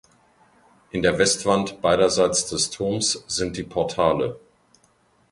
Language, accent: German, Deutschland Deutsch